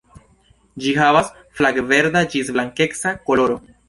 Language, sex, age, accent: Esperanto, male, 19-29, Internacia